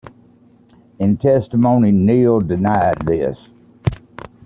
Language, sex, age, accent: English, male, 50-59, United States English